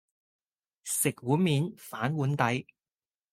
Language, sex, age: Cantonese, female, 30-39